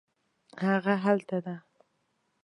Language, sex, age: Pashto, female, 19-29